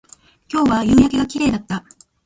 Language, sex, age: Japanese, female, 30-39